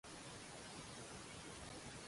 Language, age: Cantonese, 19-29